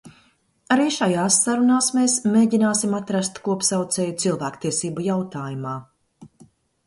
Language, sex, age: Latvian, female, 40-49